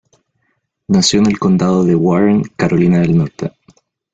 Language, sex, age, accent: Spanish, male, 19-29, Chileno: Chile, Cuyo